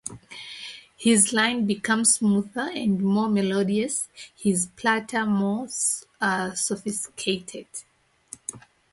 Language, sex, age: English, female, 30-39